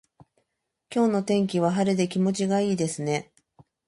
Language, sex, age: Japanese, female, 40-49